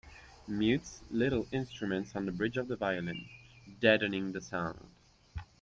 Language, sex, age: English, male, 19-29